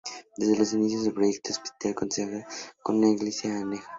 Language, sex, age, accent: Spanish, male, under 19, México